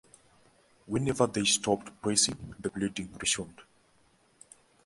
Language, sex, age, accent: English, male, 19-29, United States English